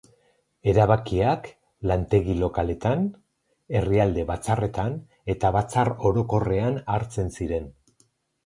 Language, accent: Basque, Erdialdekoa edo Nafarra (Gipuzkoa, Nafarroa)